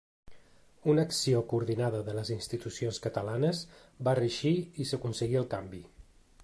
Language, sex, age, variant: Catalan, male, 30-39, Central